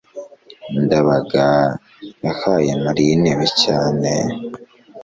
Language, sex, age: Kinyarwanda, male, 19-29